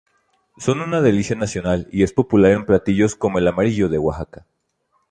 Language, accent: Spanish, México